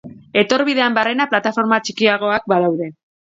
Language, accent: Basque, Mendebalekoa (Araba, Bizkaia, Gipuzkoako mendebaleko herri batzuk)